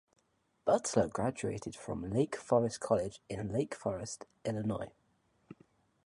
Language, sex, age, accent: English, male, under 19, Welsh English